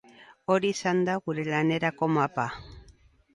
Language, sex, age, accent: Basque, female, 60-69, Erdialdekoa edo Nafarra (Gipuzkoa, Nafarroa)